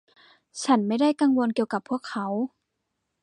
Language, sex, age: Thai, female, 19-29